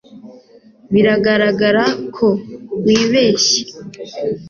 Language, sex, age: Kinyarwanda, female, 19-29